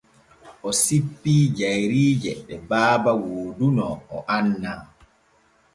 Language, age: Borgu Fulfulde, 30-39